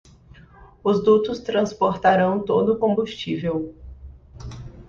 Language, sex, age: Portuguese, female, 30-39